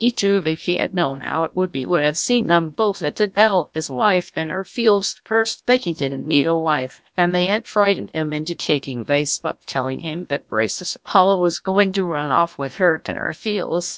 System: TTS, GlowTTS